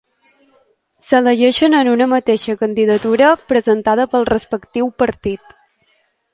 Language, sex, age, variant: Catalan, female, 19-29, Balear